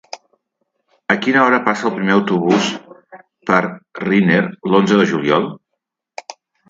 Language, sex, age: Catalan, male, 50-59